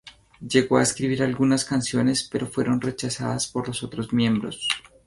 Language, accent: Spanish, Andino-Pacífico: Colombia, Perú, Ecuador, oeste de Bolivia y Venezuela andina